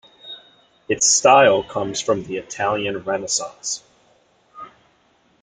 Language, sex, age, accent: English, male, 40-49, United States English